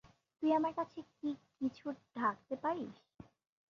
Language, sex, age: Bengali, female, 19-29